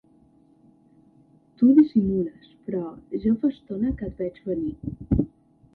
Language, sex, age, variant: Catalan, female, under 19, Central